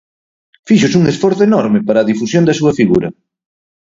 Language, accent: Galician, Oriental (común en zona oriental)